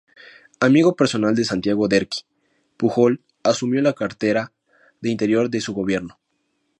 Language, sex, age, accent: Spanish, male, under 19, México